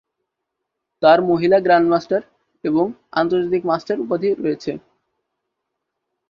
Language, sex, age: Bengali, male, under 19